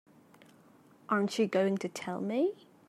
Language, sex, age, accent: English, female, 19-29, Australian English